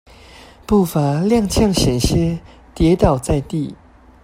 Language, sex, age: Chinese, male, 19-29